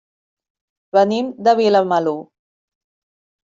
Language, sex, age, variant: Catalan, female, 40-49, Central